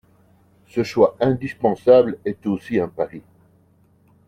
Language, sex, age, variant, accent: French, male, 50-59, Français d'Europe, Français de Belgique